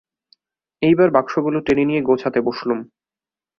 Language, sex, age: Bengali, male, under 19